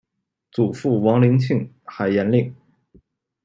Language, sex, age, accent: Chinese, male, 19-29, 出生地：吉林省